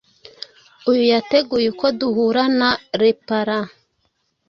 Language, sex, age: Kinyarwanda, female, 30-39